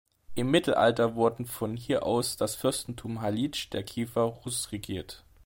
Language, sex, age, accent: German, male, 19-29, Deutschland Deutsch